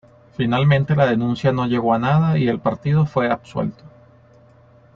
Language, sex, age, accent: Spanish, male, 30-39, Andino-Pacífico: Colombia, Perú, Ecuador, oeste de Bolivia y Venezuela andina